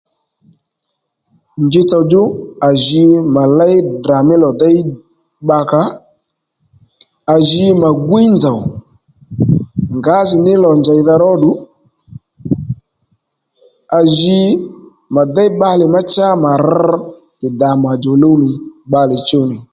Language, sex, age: Lendu, male, 30-39